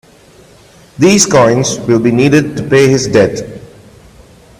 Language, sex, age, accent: English, male, 30-39, India and South Asia (India, Pakistan, Sri Lanka)